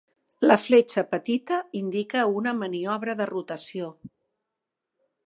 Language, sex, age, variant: Catalan, female, 50-59, Central